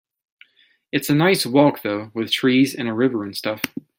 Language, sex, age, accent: English, male, 30-39, United States English